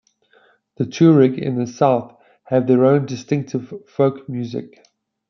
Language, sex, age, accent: English, male, 40-49, Southern African (South Africa, Zimbabwe, Namibia)